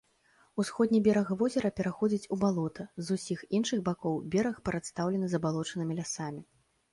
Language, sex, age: Belarusian, female, 30-39